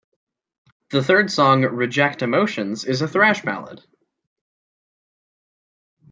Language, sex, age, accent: English, male, under 19, United States English